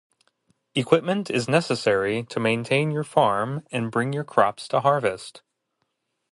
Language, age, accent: English, 30-39, United States English